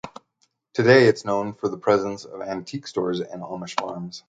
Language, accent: English, United States English